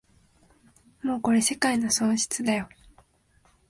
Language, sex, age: Japanese, female, 19-29